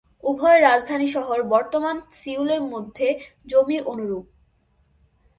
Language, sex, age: Bengali, female, 19-29